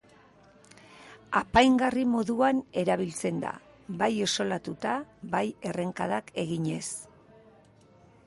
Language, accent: Basque, Mendebalekoa (Araba, Bizkaia, Gipuzkoako mendebaleko herri batzuk)